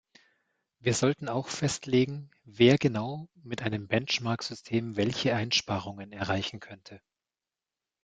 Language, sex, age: German, male, 40-49